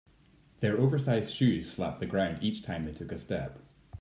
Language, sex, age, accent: English, male, 19-29, Scottish English